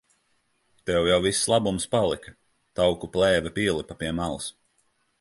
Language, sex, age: Latvian, male, 30-39